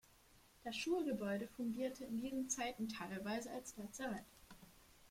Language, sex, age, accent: German, female, under 19, Deutschland Deutsch